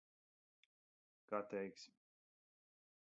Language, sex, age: Latvian, male, 30-39